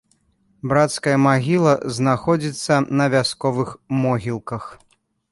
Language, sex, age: Belarusian, male, 30-39